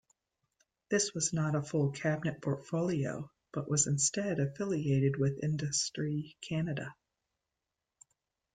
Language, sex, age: English, female, 50-59